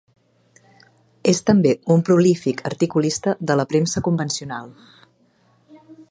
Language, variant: Catalan, Central